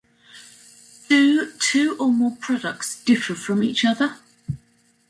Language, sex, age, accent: English, female, 60-69, England English